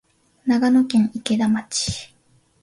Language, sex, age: Japanese, female, 19-29